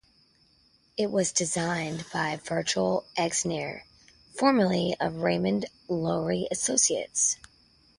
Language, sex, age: English, female, 30-39